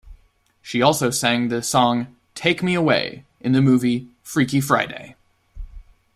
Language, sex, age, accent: English, male, 19-29, United States English